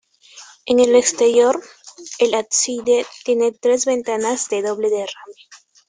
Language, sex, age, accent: Spanish, female, 19-29, España: Norte peninsular (Asturias, Castilla y León, Cantabria, País Vasco, Navarra, Aragón, La Rioja, Guadalajara, Cuenca)